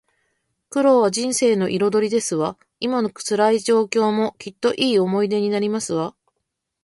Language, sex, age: Japanese, female, 40-49